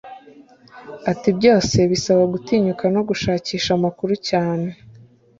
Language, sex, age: Kinyarwanda, female, 19-29